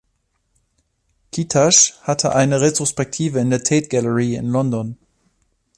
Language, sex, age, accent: German, male, 30-39, Deutschland Deutsch